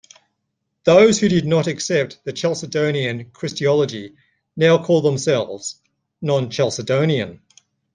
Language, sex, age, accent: English, male, 40-49, Australian English